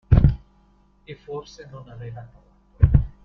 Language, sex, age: Italian, male, 50-59